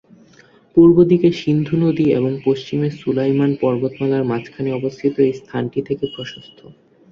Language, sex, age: Bengali, male, under 19